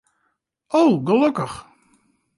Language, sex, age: Western Frisian, male, 40-49